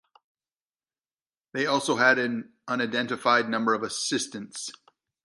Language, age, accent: English, 50-59, United States English